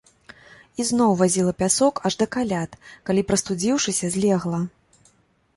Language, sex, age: Belarusian, female, 40-49